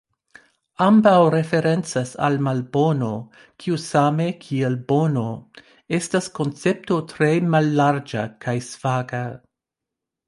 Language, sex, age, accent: Esperanto, female, 50-59, Internacia